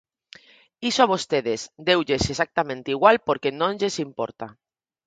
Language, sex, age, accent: Galician, female, 40-49, Normativo (estándar)